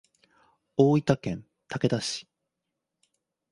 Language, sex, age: Japanese, male, 30-39